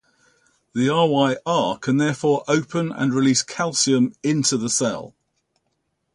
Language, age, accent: English, 70-79, England English